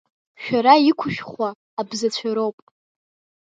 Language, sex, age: Abkhazian, female, under 19